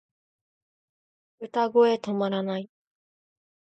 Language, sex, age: Japanese, female, 19-29